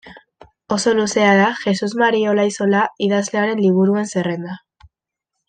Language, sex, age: Basque, female, under 19